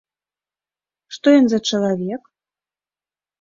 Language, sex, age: Belarusian, female, 30-39